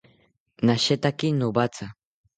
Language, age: South Ucayali Ashéninka, under 19